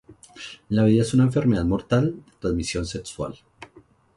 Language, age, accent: Spanish, 40-49, Andino-Pacífico: Colombia, Perú, Ecuador, oeste de Bolivia y Venezuela andina